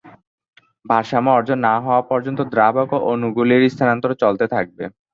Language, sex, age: Bengali, male, 19-29